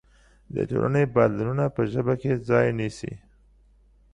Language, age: Pashto, 40-49